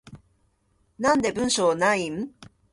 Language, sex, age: Japanese, female, 40-49